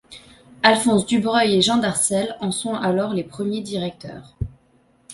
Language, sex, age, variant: French, female, 19-29, Français de métropole